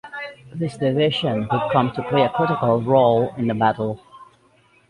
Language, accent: English, United States English